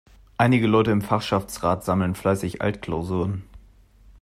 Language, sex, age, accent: German, male, 19-29, Deutschland Deutsch